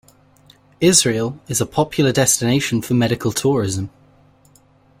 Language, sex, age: English, male, 19-29